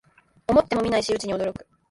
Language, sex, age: Japanese, female, under 19